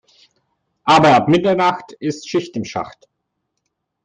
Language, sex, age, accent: German, male, 40-49, Deutschland Deutsch